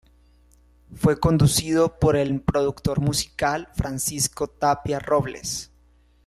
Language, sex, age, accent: Spanish, male, 19-29, Caribe: Cuba, Venezuela, Puerto Rico, República Dominicana, Panamá, Colombia caribeña, México caribeño, Costa del golfo de México